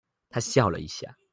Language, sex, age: Chinese, male, 19-29